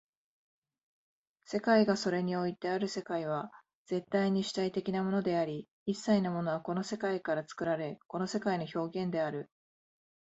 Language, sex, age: Japanese, female, 30-39